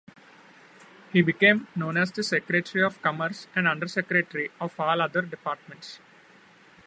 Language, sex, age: English, male, 19-29